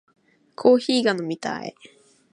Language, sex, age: Japanese, female, under 19